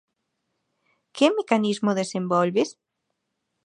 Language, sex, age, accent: Galician, female, 19-29, Oriental (común en zona oriental)